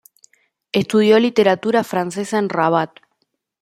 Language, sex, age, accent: Spanish, female, under 19, Rioplatense: Argentina, Uruguay, este de Bolivia, Paraguay